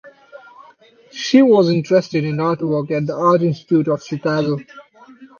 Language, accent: English, India and South Asia (India, Pakistan, Sri Lanka)